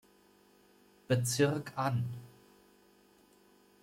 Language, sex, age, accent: German, male, 50-59, Deutschland Deutsch